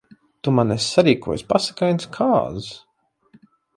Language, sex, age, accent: Latvian, male, 30-39, Rigas